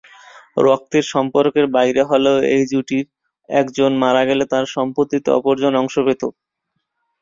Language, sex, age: Bengali, male, 19-29